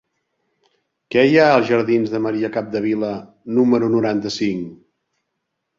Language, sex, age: Catalan, male, 60-69